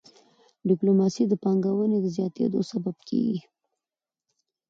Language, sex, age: Pashto, female, 30-39